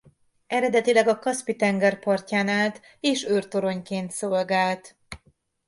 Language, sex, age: Hungarian, female, 40-49